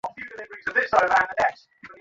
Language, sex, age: Bengali, male, 19-29